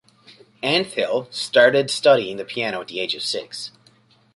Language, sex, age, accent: English, male, 40-49, Canadian English